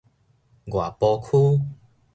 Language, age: Min Nan Chinese, 19-29